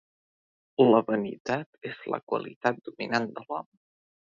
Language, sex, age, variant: Catalan, male, under 19, Central